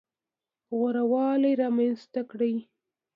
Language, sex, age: Pashto, female, 19-29